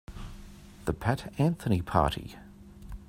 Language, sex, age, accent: English, male, 50-59, Australian English